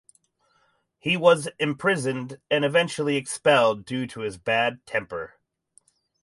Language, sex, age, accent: English, male, 30-39, United States English